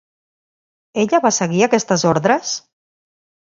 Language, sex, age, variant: Catalan, female, 40-49, Central